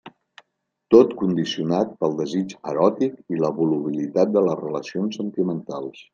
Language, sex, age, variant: Catalan, male, 60-69, Central